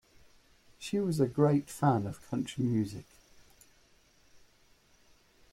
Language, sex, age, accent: English, male, 40-49, England English